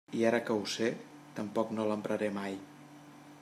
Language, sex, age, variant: Catalan, male, 40-49, Central